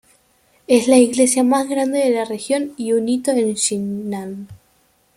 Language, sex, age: Spanish, female, under 19